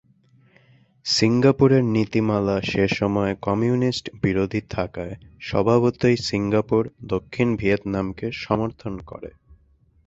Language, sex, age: Bengali, male, 19-29